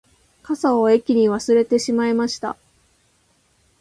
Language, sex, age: Japanese, female, 19-29